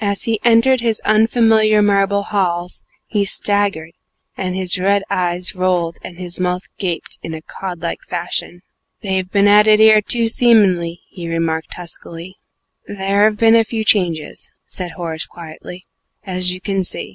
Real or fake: real